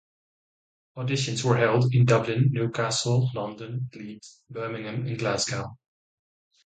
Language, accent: English, United States English